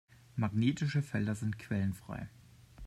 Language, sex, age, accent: German, male, 30-39, Deutschland Deutsch